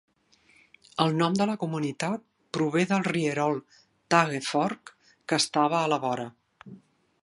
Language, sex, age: Catalan, female, 60-69